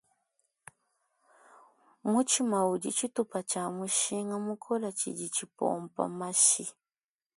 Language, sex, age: Luba-Lulua, female, 19-29